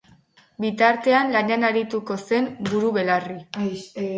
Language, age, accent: Basque, under 19, Mendebalekoa (Araba, Bizkaia, Gipuzkoako mendebaleko herri batzuk)